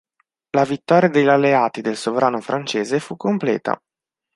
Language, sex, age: Italian, male, 19-29